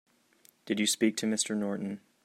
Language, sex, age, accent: English, male, 19-29, United States English